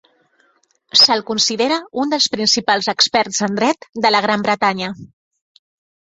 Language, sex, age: Catalan, female, 30-39